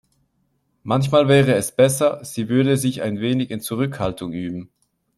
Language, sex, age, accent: German, male, 30-39, Schweizerdeutsch